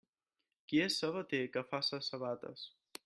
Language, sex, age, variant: Catalan, male, 19-29, Central